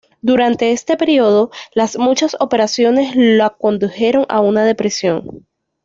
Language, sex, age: Spanish, female, 19-29